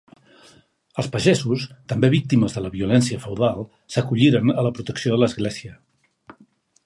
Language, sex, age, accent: Catalan, male, 50-59, Barceloní